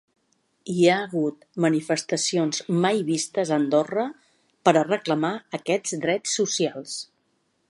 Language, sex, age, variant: Catalan, female, 50-59, Central